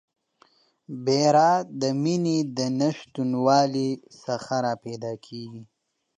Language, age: Pashto, 19-29